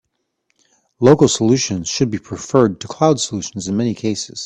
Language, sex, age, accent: English, male, 40-49, United States English